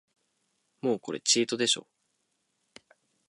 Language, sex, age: Japanese, male, 19-29